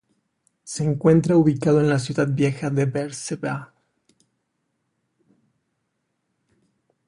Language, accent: Spanish, México